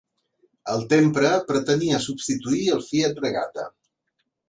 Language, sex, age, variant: Catalan, male, 30-39, Central